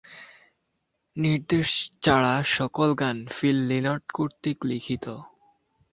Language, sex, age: Bengali, male, under 19